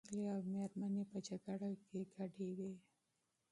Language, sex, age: Pashto, female, 30-39